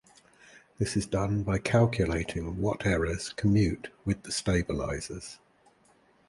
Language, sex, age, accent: English, male, 60-69, England English